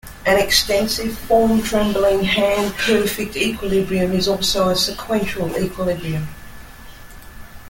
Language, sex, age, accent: English, female, 50-59, Australian English